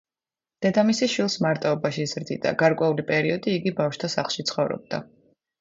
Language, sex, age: Georgian, female, 30-39